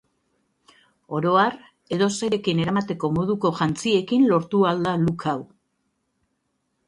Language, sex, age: Basque, female, 50-59